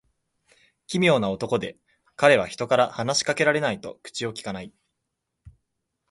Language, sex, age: Japanese, male, under 19